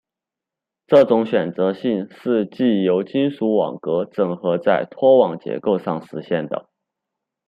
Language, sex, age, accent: Chinese, male, 19-29, 出生地：四川省